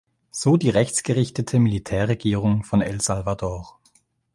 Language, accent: German, Schweizerdeutsch